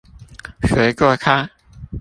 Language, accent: Chinese, 出生地：臺北市